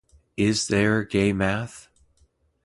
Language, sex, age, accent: English, male, 30-39, United States English